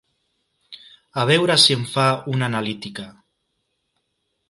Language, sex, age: Catalan, male, 30-39